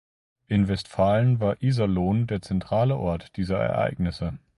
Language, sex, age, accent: German, male, 30-39, Deutschland Deutsch